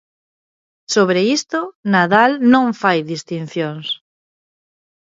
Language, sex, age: Galician, female, 30-39